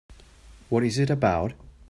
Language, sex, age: English, male, 19-29